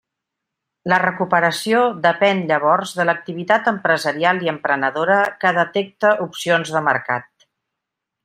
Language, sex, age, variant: Catalan, female, 60-69, Central